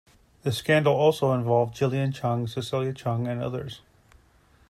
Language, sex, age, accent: English, male, 40-49, United States English